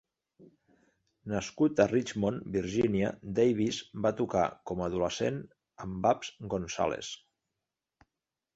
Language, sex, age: Catalan, male, 40-49